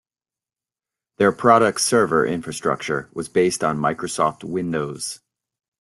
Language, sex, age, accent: English, male, 40-49, United States English